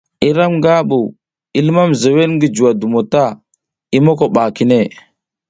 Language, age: South Giziga, 30-39